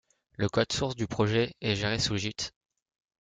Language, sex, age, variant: French, male, 19-29, Français de métropole